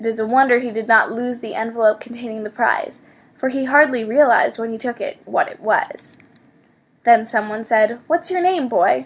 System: none